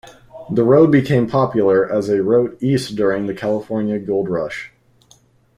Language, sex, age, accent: English, male, 19-29, United States English